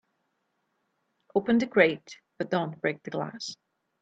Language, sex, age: English, female, 40-49